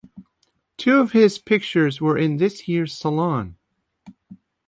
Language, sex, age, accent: English, male, 50-59, United States English